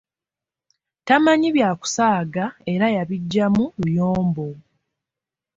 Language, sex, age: Ganda, female, 19-29